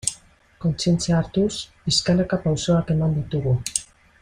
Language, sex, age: Basque, female, 50-59